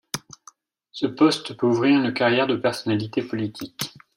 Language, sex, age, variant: French, male, 40-49, Français de métropole